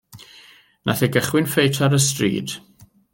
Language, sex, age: Welsh, male, 50-59